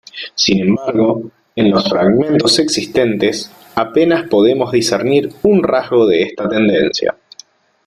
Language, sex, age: Spanish, male, 30-39